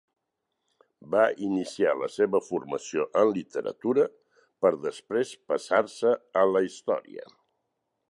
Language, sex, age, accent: Catalan, male, 60-69, Barceloní